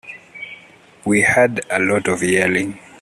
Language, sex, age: English, male, 19-29